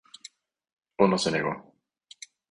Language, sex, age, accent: Spanish, male, 30-39, América central